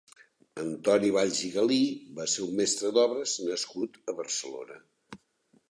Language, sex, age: Catalan, male, 60-69